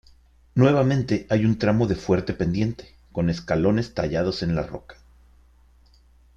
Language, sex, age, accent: Spanish, male, 50-59, México